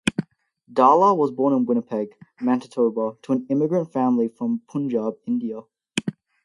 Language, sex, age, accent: English, male, under 19, Australian English